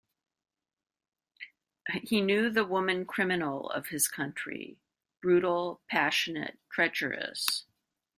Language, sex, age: English, female, 50-59